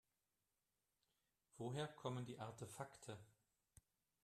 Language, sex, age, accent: German, male, 50-59, Deutschland Deutsch